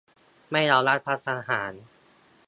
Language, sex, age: Thai, male, 19-29